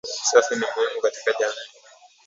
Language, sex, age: Swahili, male, 19-29